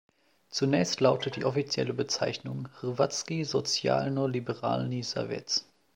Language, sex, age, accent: German, male, 19-29, Deutschland Deutsch